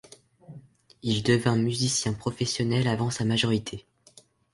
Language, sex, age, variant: French, male, under 19, Français de métropole